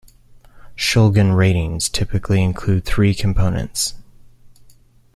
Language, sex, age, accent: English, male, 19-29, United States English